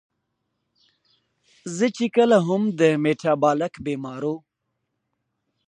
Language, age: Pashto, 19-29